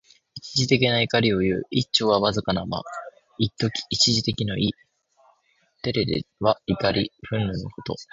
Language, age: Japanese, 19-29